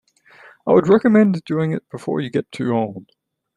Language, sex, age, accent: English, male, 19-29, Australian English